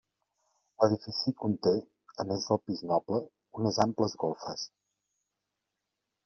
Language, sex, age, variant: Catalan, male, 40-49, Central